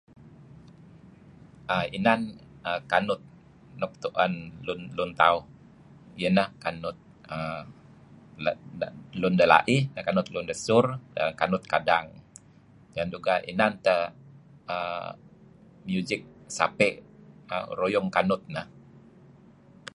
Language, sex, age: Kelabit, male, 50-59